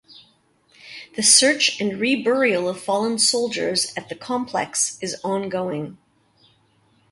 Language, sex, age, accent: English, female, 50-59, Canadian English